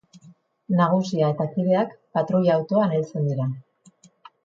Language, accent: Basque, Mendebalekoa (Araba, Bizkaia, Gipuzkoako mendebaleko herri batzuk)